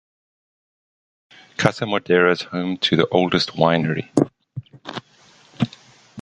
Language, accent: English, Southern African (South Africa, Zimbabwe, Namibia)